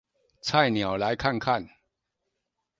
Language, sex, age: Chinese, male, 60-69